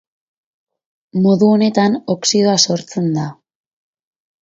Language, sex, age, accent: Basque, female, 19-29, Erdialdekoa edo Nafarra (Gipuzkoa, Nafarroa)